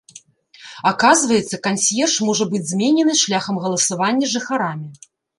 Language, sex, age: Belarusian, female, 40-49